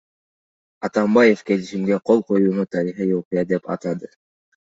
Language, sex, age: Kyrgyz, male, under 19